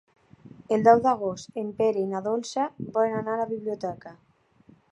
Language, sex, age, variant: Catalan, female, 19-29, Nord-Occidental